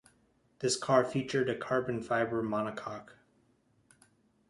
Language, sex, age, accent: English, male, 30-39, United States English